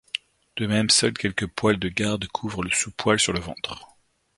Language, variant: French, Français de métropole